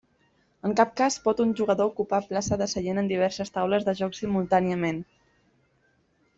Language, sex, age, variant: Catalan, female, 19-29, Central